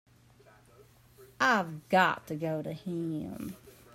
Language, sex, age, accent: English, female, 30-39, United States English